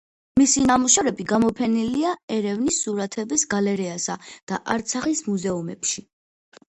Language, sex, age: Georgian, female, 40-49